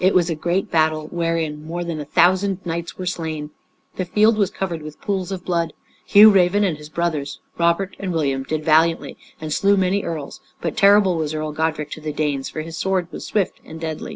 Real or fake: real